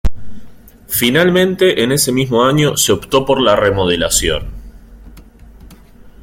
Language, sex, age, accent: Spanish, male, 19-29, Rioplatense: Argentina, Uruguay, este de Bolivia, Paraguay